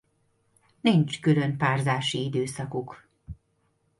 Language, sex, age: Hungarian, female, 40-49